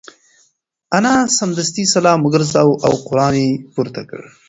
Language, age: Pashto, 19-29